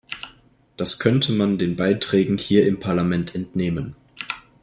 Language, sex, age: German, male, under 19